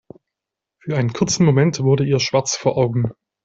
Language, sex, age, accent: German, male, 30-39, Deutschland Deutsch